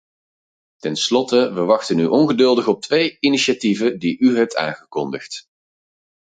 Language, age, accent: Dutch, 30-39, Nederlands Nederlands